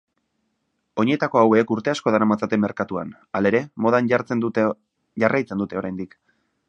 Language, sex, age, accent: Basque, male, 30-39, Mendebalekoa (Araba, Bizkaia, Gipuzkoako mendebaleko herri batzuk)